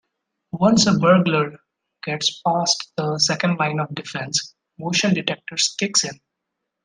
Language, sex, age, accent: English, male, 19-29, India and South Asia (India, Pakistan, Sri Lanka)